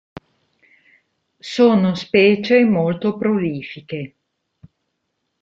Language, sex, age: Italian, female, 40-49